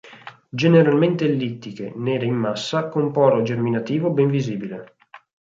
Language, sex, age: Italian, male, 19-29